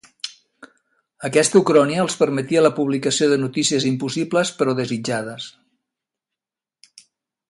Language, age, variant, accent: Catalan, 60-69, Central, central